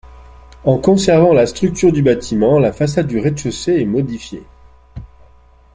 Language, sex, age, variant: French, male, 40-49, Français de métropole